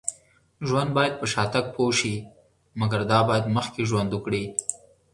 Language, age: Pashto, 30-39